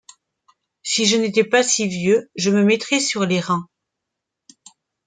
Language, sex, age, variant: French, female, 40-49, Français de métropole